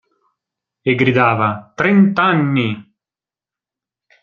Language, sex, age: Italian, male, 19-29